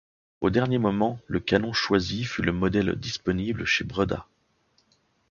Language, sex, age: French, male, 40-49